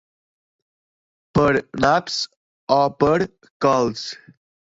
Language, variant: Catalan, Balear